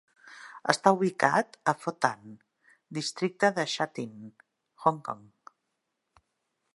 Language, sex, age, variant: Catalan, female, 50-59, Central